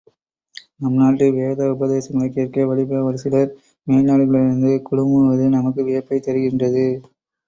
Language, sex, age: Tamil, male, 30-39